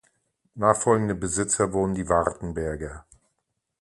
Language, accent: German, Deutschland Deutsch